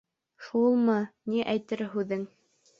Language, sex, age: Bashkir, female, under 19